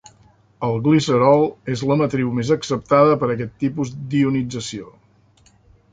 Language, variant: Catalan, Central